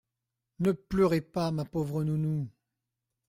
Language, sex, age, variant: French, male, 40-49, Français de métropole